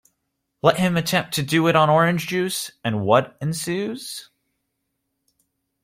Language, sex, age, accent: English, male, 19-29, United States English